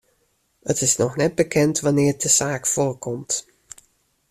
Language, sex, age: Western Frisian, female, 60-69